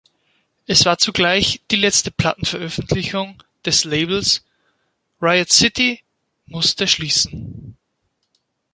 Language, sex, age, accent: German, male, 19-29, Österreichisches Deutsch